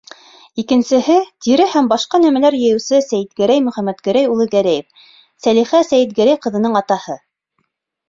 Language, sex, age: Bashkir, female, 19-29